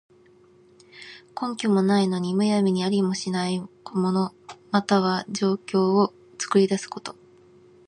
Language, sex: Japanese, female